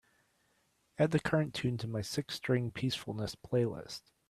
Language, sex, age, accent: English, male, 40-49, United States English